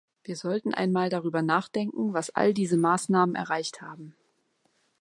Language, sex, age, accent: German, female, 30-39, Deutschland Deutsch